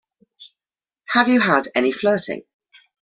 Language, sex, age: English, female, 30-39